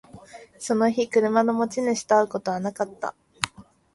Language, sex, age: Japanese, male, 19-29